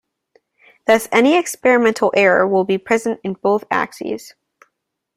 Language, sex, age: English, female, under 19